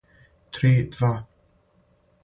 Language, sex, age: Serbian, male, 19-29